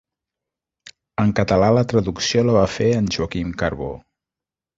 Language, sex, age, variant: Catalan, male, 40-49, Central